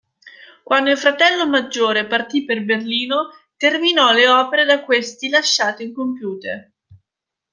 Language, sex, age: Italian, female, 19-29